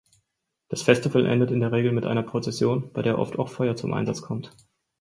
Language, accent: German, Deutschland Deutsch